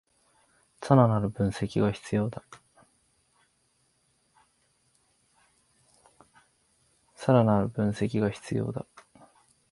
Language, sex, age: Japanese, male, 19-29